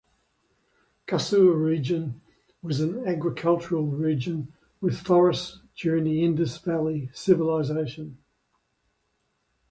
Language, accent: English, Australian English